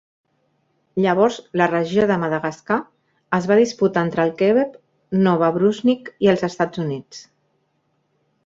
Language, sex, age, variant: Catalan, female, 40-49, Central